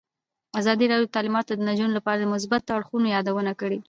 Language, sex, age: Pashto, female, 19-29